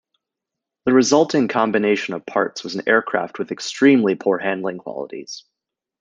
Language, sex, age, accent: English, male, 30-39, United States English